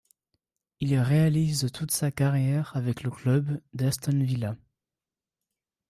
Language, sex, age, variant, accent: French, male, 19-29, Français d'Europe, Français de Suisse